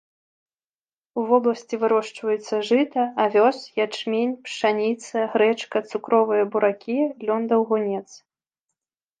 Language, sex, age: Belarusian, female, 19-29